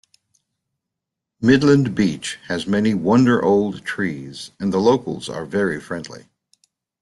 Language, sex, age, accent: English, male, 60-69, United States English